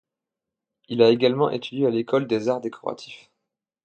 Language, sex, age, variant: French, male, 19-29, Français de métropole